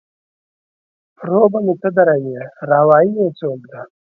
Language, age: Pashto, 19-29